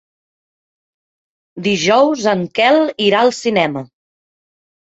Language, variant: Catalan, Central